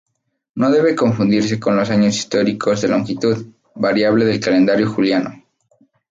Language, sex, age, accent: Spanish, male, 19-29, México